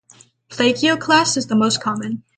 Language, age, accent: English, under 19, United States English